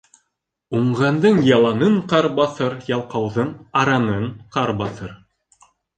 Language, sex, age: Bashkir, male, 19-29